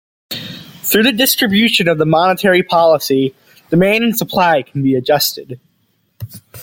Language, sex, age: English, male, under 19